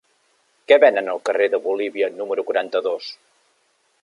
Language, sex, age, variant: Catalan, male, 40-49, Central